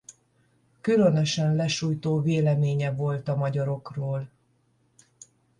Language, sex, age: Hungarian, female, 60-69